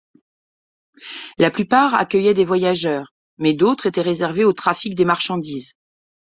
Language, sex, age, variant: French, female, 40-49, Français de métropole